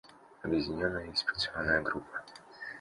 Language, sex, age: Russian, male, 19-29